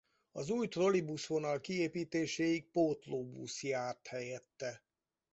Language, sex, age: Hungarian, male, 60-69